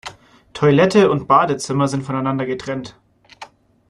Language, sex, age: German, male, 19-29